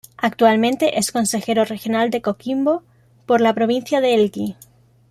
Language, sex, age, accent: Spanish, female, 19-29, España: Centro-Sur peninsular (Madrid, Toledo, Castilla-La Mancha)